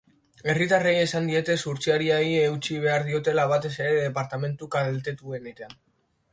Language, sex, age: Basque, male, under 19